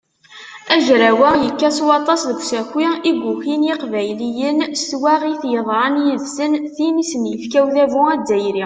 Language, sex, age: Kabyle, female, 19-29